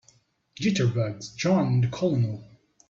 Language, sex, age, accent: English, male, 19-29, United States English